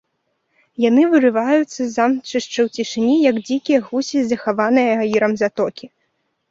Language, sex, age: Belarusian, female, under 19